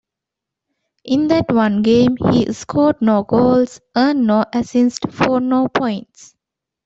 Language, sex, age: English, female, 19-29